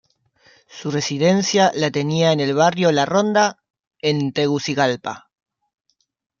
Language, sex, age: Spanish, male, 19-29